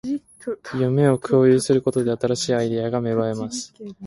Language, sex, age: Japanese, male, 19-29